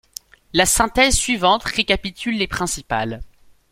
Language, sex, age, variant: French, male, under 19, Français de métropole